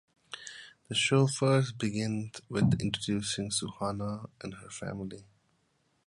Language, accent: English, United States English